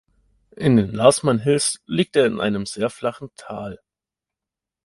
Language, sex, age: German, male, 30-39